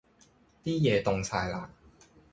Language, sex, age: Cantonese, male, 30-39